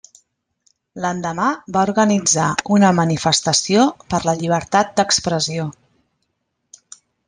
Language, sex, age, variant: Catalan, female, 40-49, Central